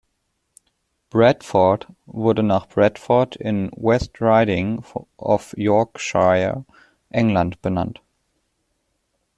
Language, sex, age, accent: German, male, under 19, Deutschland Deutsch